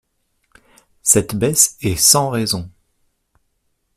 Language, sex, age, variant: French, male, 30-39, Français de métropole